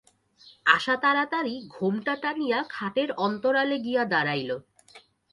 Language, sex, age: Bengali, female, 19-29